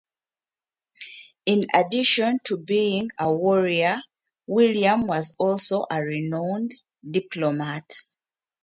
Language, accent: English, United States English